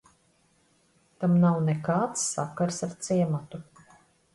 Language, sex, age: Latvian, female, 50-59